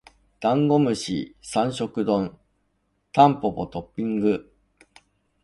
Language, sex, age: Japanese, male, 60-69